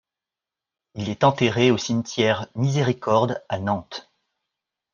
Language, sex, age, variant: French, male, 40-49, Français de métropole